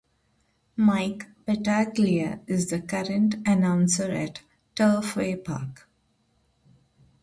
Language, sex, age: English, female, 30-39